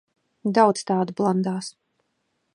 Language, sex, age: Latvian, female, 30-39